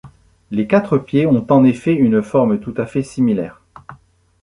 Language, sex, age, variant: French, male, 50-59, Français de métropole